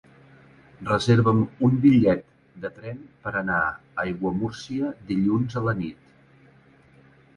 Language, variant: Catalan, Central